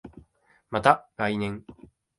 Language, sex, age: Japanese, male, 19-29